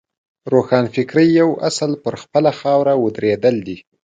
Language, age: Pashto, 19-29